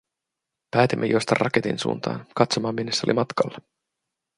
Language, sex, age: Finnish, male, 30-39